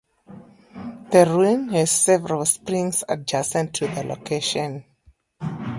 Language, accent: English, Southern African (South Africa, Zimbabwe, Namibia)